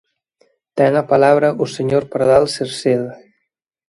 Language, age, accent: Galician, 19-29, Atlántico (seseo e gheada)